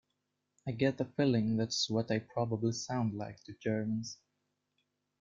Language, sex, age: English, male, 19-29